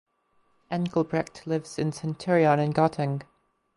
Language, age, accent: English, 19-29, United States English